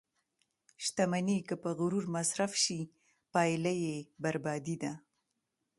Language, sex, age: Pashto, female, 30-39